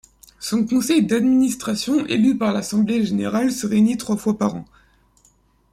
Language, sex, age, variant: French, male, under 19, Français de métropole